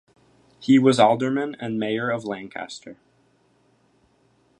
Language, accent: English, United States English